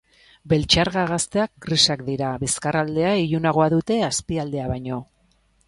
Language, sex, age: Basque, female, 40-49